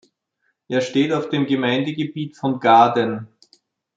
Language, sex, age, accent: German, male, 40-49, Österreichisches Deutsch